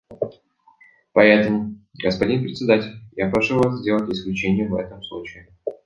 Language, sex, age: Russian, male, 19-29